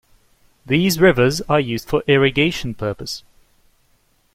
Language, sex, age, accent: English, male, 30-39, England English